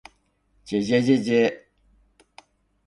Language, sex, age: Japanese, male, 60-69